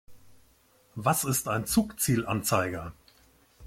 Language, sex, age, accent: German, male, 40-49, Deutschland Deutsch